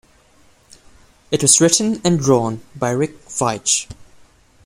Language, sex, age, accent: English, male, 19-29, Filipino